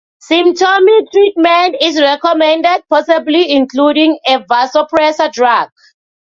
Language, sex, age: English, female, 19-29